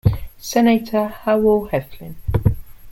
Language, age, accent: English, under 19, England English